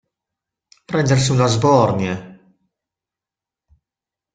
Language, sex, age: Italian, male, 40-49